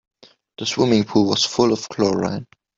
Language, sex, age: English, male, 19-29